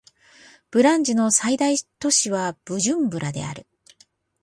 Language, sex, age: Japanese, female, 40-49